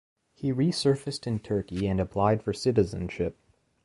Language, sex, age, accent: English, male, 19-29, United States English